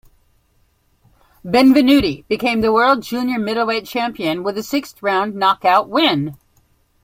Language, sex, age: English, female, 60-69